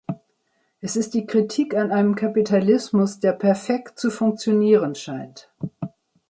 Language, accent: German, Deutschland Deutsch